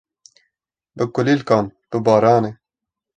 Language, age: Kurdish, 19-29